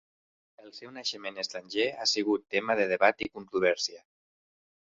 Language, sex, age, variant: Catalan, male, 40-49, Central